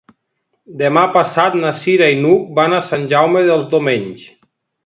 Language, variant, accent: Catalan, Nord-Occidental, nord-occidental